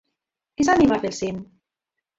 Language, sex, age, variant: Catalan, female, 60-69, Central